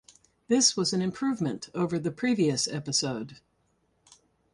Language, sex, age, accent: English, female, 60-69, United States English